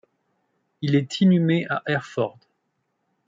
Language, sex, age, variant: French, male, 19-29, Français de métropole